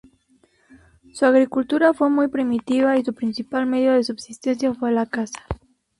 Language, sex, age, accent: Spanish, female, 19-29, México